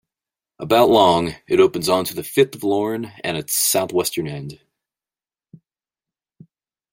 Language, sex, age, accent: English, male, 30-39, United States English